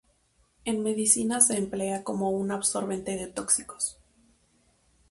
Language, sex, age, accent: Spanish, female, 19-29, México